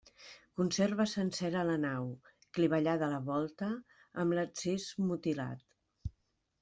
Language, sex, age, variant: Catalan, female, 50-59, Central